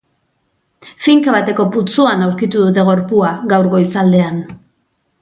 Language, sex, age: Basque, female, 40-49